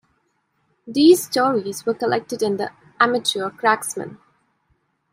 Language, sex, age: English, female, 19-29